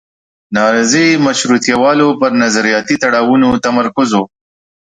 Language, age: Pashto, 30-39